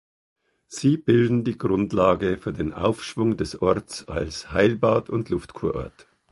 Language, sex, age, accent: German, male, 50-59, Österreichisches Deutsch